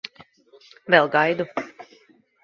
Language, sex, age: Latvian, female, 30-39